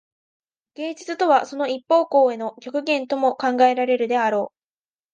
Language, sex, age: Japanese, female, under 19